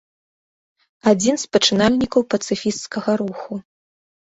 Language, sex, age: Belarusian, female, 19-29